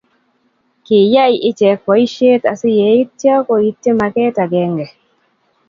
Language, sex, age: Kalenjin, female, 19-29